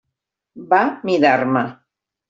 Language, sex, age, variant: Catalan, female, 50-59, Central